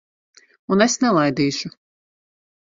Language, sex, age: Latvian, female, 30-39